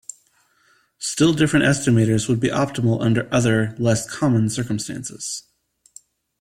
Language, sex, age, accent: English, male, 30-39, United States English